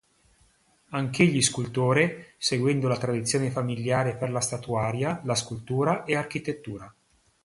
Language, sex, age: Italian, male, 50-59